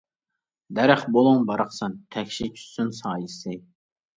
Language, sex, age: Uyghur, male, 19-29